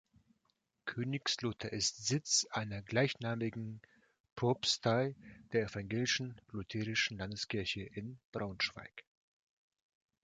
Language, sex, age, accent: German, male, 30-39, Russisch Deutsch